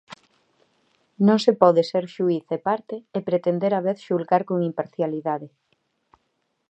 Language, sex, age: Galician, female, 30-39